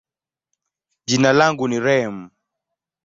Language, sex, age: Swahili, male, 19-29